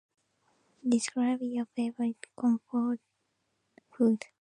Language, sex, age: English, female, under 19